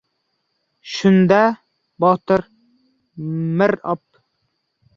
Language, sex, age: Uzbek, male, 19-29